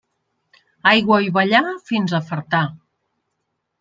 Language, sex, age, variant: Catalan, female, 50-59, Central